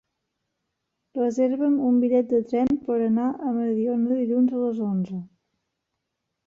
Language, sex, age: Catalan, female, 40-49